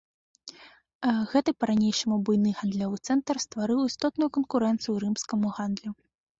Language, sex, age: Belarusian, female, under 19